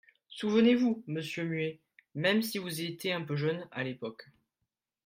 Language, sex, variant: French, male, Français de métropole